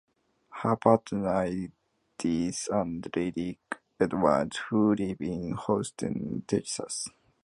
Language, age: English, 19-29